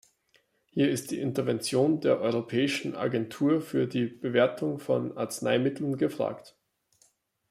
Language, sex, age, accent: German, male, 19-29, Österreichisches Deutsch